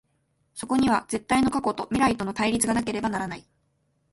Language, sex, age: Japanese, female, 19-29